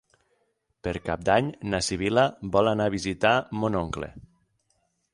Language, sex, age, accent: Catalan, female, 19-29, nord-occidental; septentrional